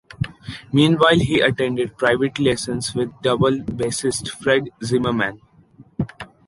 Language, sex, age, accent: English, male, 19-29, India and South Asia (India, Pakistan, Sri Lanka)